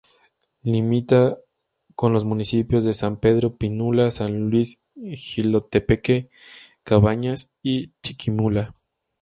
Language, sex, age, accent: Spanish, male, 19-29, México